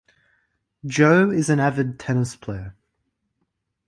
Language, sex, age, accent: English, male, 19-29, Australian English